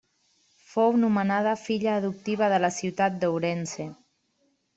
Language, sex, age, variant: Catalan, female, 40-49, Central